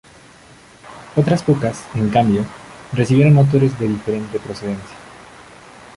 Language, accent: Spanish, Andino-Pacífico: Colombia, Perú, Ecuador, oeste de Bolivia y Venezuela andina